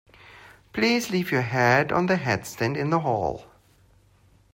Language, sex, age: English, male, 30-39